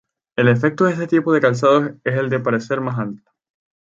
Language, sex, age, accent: Spanish, male, 19-29, España: Islas Canarias